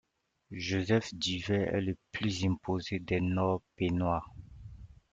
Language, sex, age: French, male, 30-39